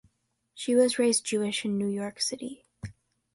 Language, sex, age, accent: English, female, under 19, United States English